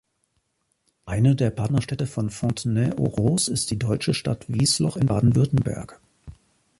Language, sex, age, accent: German, male, 40-49, Deutschland Deutsch